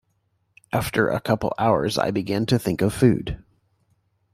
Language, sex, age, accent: English, male, 50-59, United States English